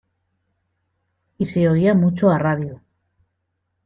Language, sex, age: Spanish, female, 30-39